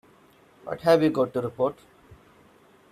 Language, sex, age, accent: English, male, 19-29, India and South Asia (India, Pakistan, Sri Lanka)